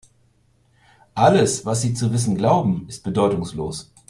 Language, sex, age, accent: German, male, 50-59, Deutschland Deutsch